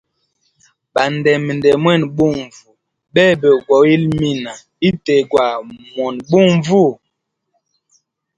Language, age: Hemba, 30-39